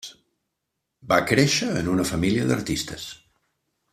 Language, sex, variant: Catalan, male, Central